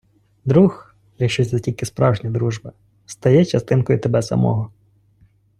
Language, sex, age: Ukrainian, male, 30-39